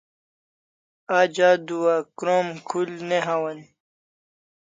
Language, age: Kalasha, 19-29